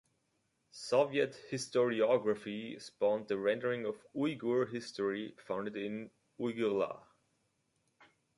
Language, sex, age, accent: English, male, 19-29, United States English